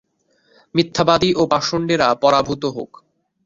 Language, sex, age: Bengali, male, under 19